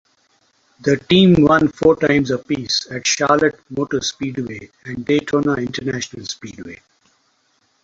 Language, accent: English, India and South Asia (India, Pakistan, Sri Lanka)